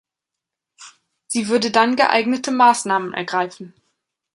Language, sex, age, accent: German, female, 19-29, Deutschland Deutsch